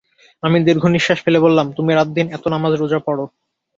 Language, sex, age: Bengali, male, 19-29